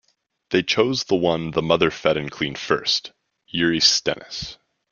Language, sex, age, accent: English, male, 19-29, Canadian English